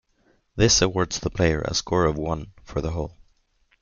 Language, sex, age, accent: English, male, 19-29, United States English